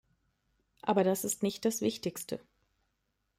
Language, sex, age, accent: German, female, 30-39, Deutschland Deutsch